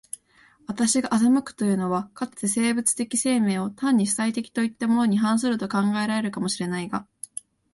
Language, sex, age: Japanese, female, under 19